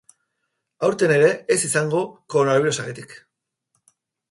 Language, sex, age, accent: Basque, male, 50-59, Mendebalekoa (Araba, Bizkaia, Gipuzkoako mendebaleko herri batzuk)